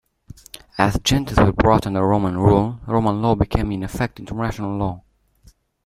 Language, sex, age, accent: English, male, 19-29, United States English